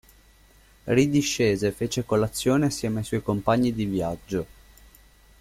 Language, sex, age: Italian, male, 19-29